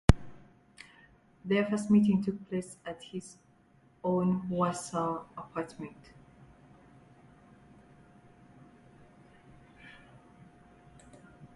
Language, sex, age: English, female, 19-29